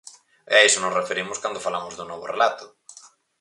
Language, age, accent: Galician, 19-29, Normativo (estándar)